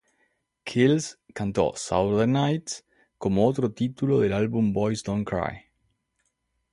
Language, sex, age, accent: Spanish, male, 30-39, Rioplatense: Argentina, Uruguay, este de Bolivia, Paraguay